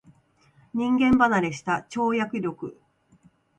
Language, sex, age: Japanese, female, 19-29